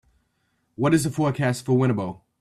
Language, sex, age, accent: English, male, 30-39, United States English